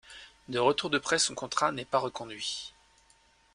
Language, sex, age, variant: French, male, 30-39, Français de métropole